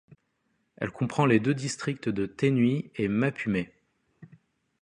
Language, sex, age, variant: French, male, 30-39, Français de métropole